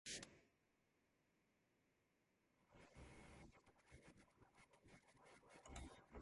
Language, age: English, 30-39